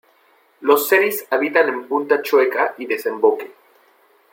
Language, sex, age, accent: Spanish, male, 19-29, México